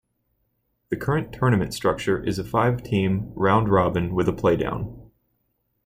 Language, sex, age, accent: English, male, 19-29, United States English